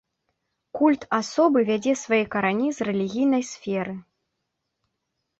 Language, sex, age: Belarusian, female, 19-29